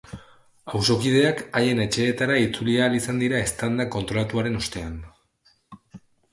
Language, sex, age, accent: Basque, male, 30-39, Mendebalekoa (Araba, Bizkaia, Gipuzkoako mendebaleko herri batzuk)